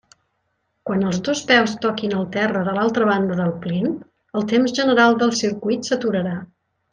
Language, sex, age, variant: Catalan, female, 50-59, Central